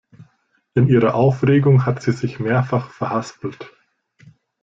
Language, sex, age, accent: German, male, 19-29, Deutschland Deutsch